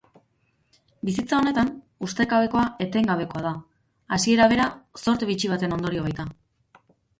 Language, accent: Basque, Erdialdekoa edo Nafarra (Gipuzkoa, Nafarroa)